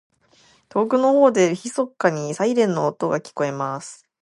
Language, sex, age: Japanese, female, under 19